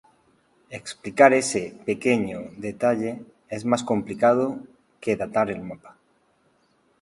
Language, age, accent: Spanish, 30-39, España: Sur peninsular (Andalucia, Extremadura, Murcia)